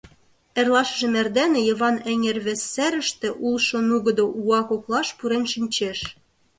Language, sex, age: Mari, female, 19-29